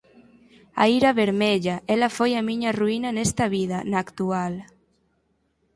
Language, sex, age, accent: Galician, female, 19-29, Normativo (estándar)